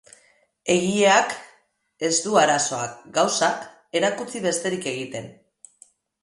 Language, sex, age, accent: Basque, female, 40-49, Mendebalekoa (Araba, Bizkaia, Gipuzkoako mendebaleko herri batzuk)